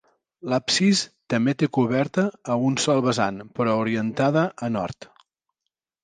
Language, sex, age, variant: Catalan, male, 40-49, Central